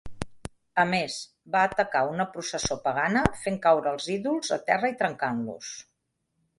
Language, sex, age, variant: Catalan, female, 50-59, Central